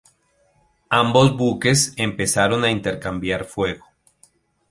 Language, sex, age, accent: Spanish, male, 40-49, Andino-Pacífico: Colombia, Perú, Ecuador, oeste de Bolivia y Venezuela andina